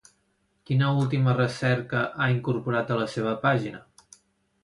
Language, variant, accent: Catalan, Central, central; septentrional